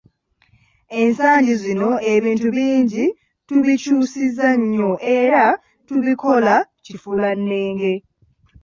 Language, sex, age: Ganda, female, 19-29